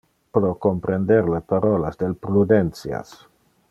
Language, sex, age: Interlingua, male, 40-49